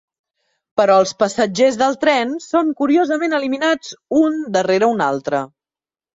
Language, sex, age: Catalan, female, 30-39